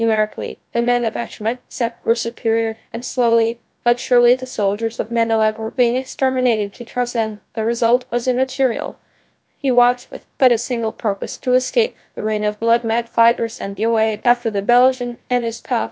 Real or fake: fake